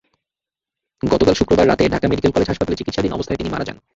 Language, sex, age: Bengali, male, 19-29